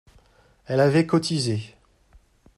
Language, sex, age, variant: French, male, 40-49, Français de métropole